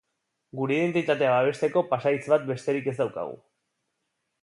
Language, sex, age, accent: Basque, male, 30-39, Erdialdekoa edo Nafarra (Gipuzkoa, Nafarroa)